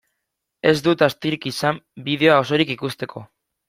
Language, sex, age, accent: Basque, male, 19-29, Mendebalekoa (Araba, Bizkaia, Gipuzkoako mendebaleko herri batzuk)